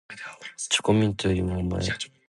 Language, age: Japanese, 19-29